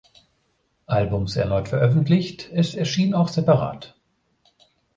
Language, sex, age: German, male, 50-59